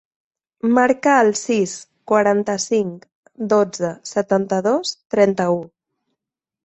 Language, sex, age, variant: Catalan, female, 19-29, Central